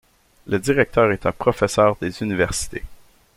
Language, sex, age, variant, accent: French, male, 30-39, Français d'Amérique du Nord, Français du Canada